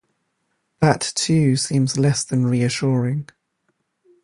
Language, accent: English, England English; London English